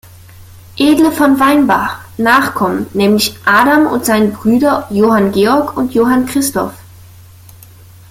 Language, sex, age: German, female, under 19